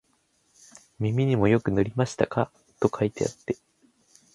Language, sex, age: Japanese, male, 19-29